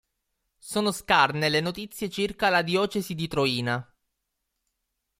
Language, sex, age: Italian, male, 19-29